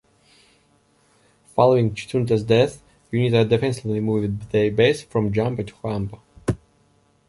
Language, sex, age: English, male, 30-39